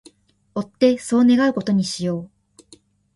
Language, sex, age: Japanese, female, 19-29